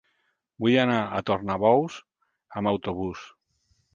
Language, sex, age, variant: Catalan, male, 50-59, Central